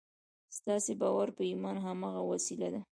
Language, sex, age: Pashto, female, 19-29